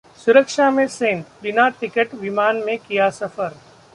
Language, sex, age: Hindi, male, 30-39